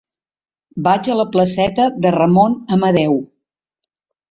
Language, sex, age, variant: Catalan, female, 60-69, Central